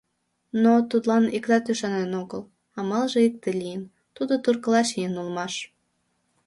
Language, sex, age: Mari, female, under 19